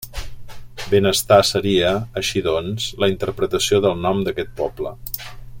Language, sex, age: Catalan, male, 50-59